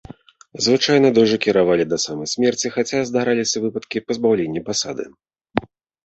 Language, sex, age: Belarusian, male, 30-39